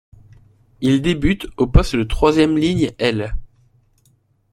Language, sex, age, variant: French, male, 19-29, Français de métropole